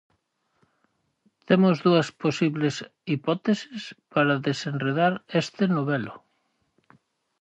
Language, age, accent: Galician, 40-49, Atlántico (seseo e gheada)